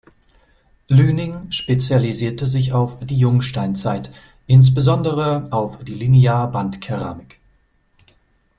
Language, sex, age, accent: German, male, 30-39, Deutschland Deutsch